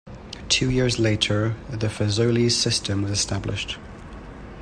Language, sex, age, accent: English, male, 19-29, England English